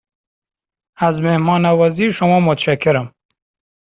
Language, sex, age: Persian, male, 19-29